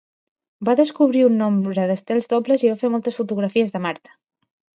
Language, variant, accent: Catalan, Central, central